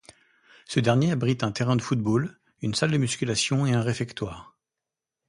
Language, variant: French, Français de métropole